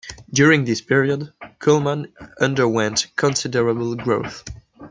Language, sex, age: English, male, 19-29